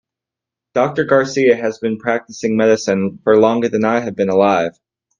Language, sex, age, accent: English, male, 19-29, United States English